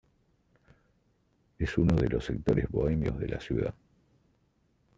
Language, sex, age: Spanish, male, 30-39